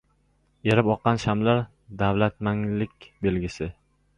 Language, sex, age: Uzbek, male, 19-29